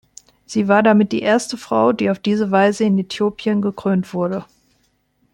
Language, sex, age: German, female, 30-39